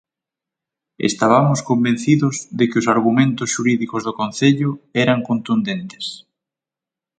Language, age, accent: Galician, 30-39, Oriental (común en zona oriental); Normativo (estándar)